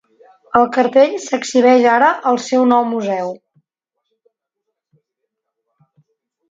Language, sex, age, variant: Catalan, female, 50-59, Central